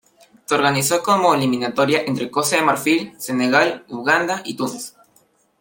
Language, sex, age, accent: Spanish, male, under 19, Andino-Pacífico: Colombia, Perú, Ecuador, oeste de Bolivia y Venezuela andina